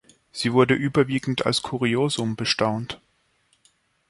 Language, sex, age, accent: German, male, 19-29, Schweizerdeutsch